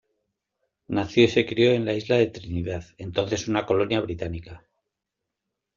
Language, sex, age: Spanish, male, 50-59